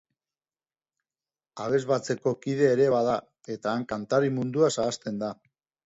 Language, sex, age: Basque, male, 40-49